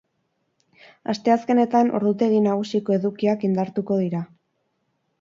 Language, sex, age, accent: Basque, female, 19-29, Mendebalekoa (Araba, Bizkaia, Gipuzkoako mendebaleko herri batzuk)